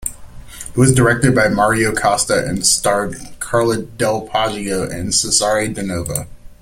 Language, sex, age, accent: English, male, 30-39, United States English